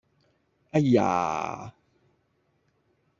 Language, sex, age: Cantonese, male, 30-39